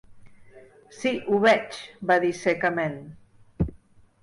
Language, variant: Catalan, Nord-Occidental